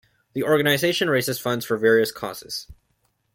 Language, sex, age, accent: English, male, under 19, United States English